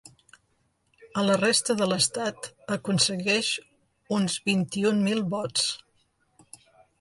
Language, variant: Catalan, Central